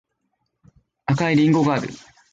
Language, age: Japanese, 19-29